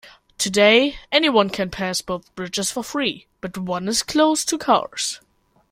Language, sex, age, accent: English, male, under 19, United States English